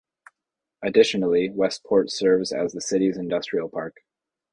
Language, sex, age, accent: English, male, 30-39, Canadian English